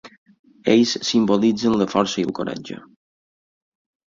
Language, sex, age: Catalan, male, 50-59